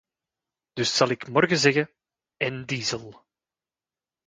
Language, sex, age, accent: Dutch, male, 40-49, Belgisch Nederlands